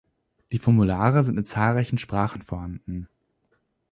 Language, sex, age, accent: German, male, 19-29, Deutschland Deutsch